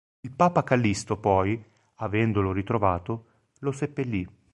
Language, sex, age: Italian, male, 40-49